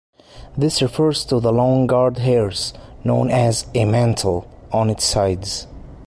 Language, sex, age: English, male, 19-29